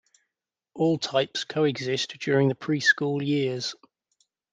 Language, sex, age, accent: English, male, 30-39, England English